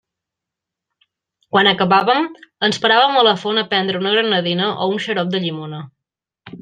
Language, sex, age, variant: Catalan, female, 19-29, Central